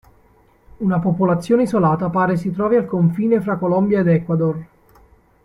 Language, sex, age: Italian, male, 19-29